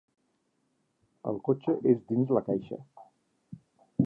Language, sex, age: Catalan, male, 60-69